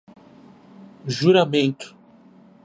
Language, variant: Portuguese, Portuguese (Brasil)